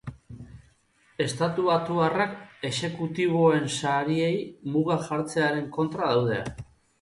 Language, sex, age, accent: Basque, male, 40-49, Mendebalekoa (Araba, Bizkaia, Gipuzkoako mendebaleko herri batzuk)